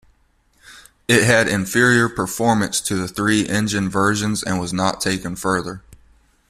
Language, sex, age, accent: English, male, 19-29, United States English